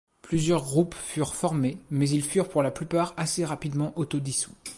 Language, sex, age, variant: French, male, 19-29, Français de métropole